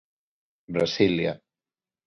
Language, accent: Galician, Neofalante